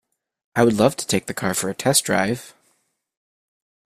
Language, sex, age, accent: English, male, 19-29, United States English